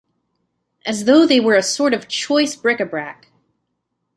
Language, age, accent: English, 19-29, United States English